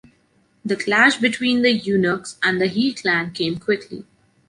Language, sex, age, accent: English, female, 19-29, India and South Asia (India, Pakistan, Sri Lanka)